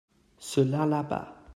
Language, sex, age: French, male, under 19